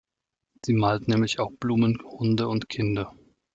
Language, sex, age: German, male, 30-39